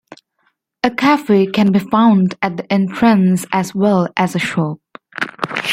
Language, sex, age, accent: English, female, 19-29, England English